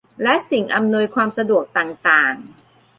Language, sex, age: Thai, female, 40-49